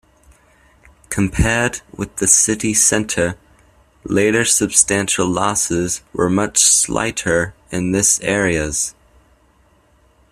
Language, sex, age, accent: English, male, under 19, United States English